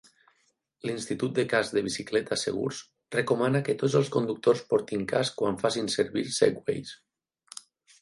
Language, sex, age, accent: Catalan, male, 30-39, valencià; valencià meridional